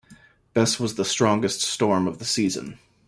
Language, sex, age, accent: English, male, 30-39, United States English